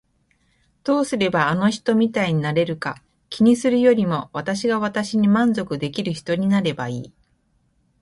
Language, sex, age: Japanese, female, 50-59